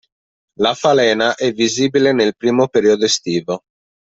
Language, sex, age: Italian, male, 30-39